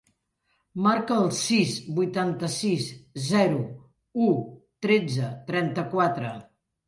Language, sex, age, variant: Catalan, female, 60-69, Central